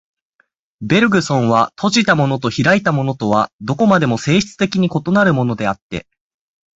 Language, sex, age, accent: Japanese, male, 19-29, 標準語